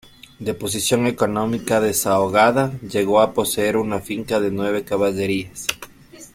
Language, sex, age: Spanish, male, 30-39